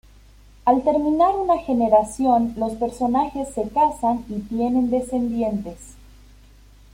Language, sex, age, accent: Spanish, female, 30-39, Andino-Pacífico: Colombia, Perú, Ecuador, oeste de Bolivia y Venezuela andina